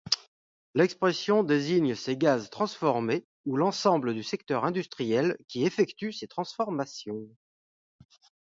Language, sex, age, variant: French, male, 40-49, Français de métropole